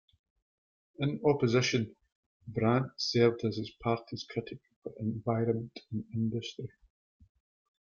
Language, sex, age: English, male, 40-49